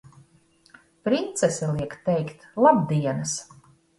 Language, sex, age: Latvian, female, 50-59